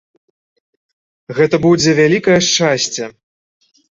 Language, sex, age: Belarusian, male, 30-39